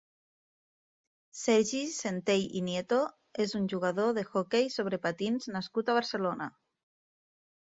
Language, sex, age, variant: Catalan, female, 30-39, Nord-Occidental